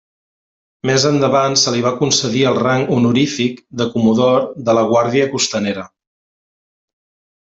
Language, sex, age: Catalan, male, 40-49